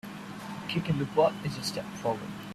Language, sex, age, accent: English, male, 19-29, India and South Asia (India, Pakistan, Sri Lanka)